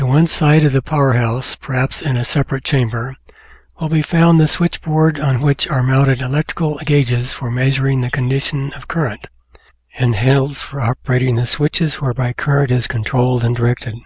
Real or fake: real